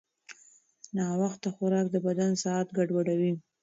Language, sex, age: Pashto, female, 30-39